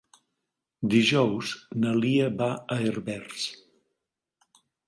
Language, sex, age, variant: Catalan, male, 60-69, Nord-Occidental